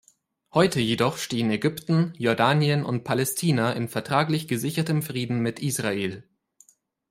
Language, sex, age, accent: German, male, 19-29, Deutschland Deutsch